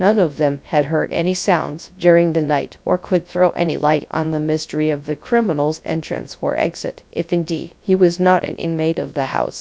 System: TTS, GradTTS